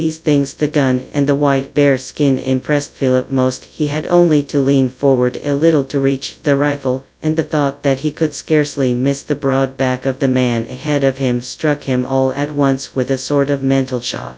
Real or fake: fake